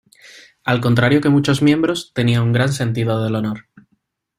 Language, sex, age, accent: Spanish, male, 30-39, España: Sur peninsular (Andalucia, Extremadura, Murcia)